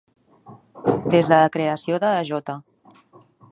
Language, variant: Catalan, Nord-Occidental